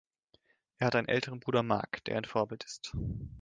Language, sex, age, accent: German, male, 19-29, Deutschland Deutsch